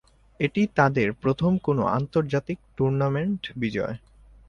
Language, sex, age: Bengali, male, 19-29